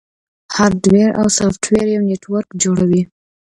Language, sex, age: Pashto, female, 19-29